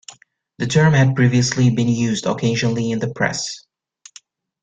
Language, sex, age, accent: English, male, 19-29, United States English